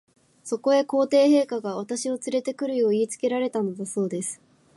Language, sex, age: Japanese, female, 19-29